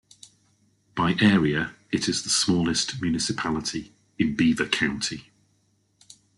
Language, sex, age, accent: English, male, 50-59, England English